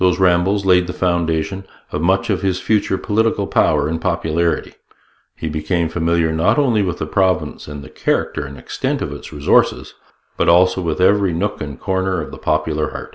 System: none